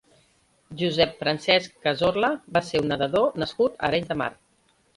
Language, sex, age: Catalan, female, 40-49